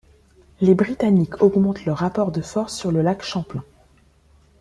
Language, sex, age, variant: French, female, 19-29, Français de métropole